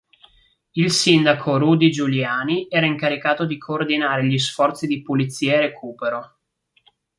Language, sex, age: Italian, male, 19-29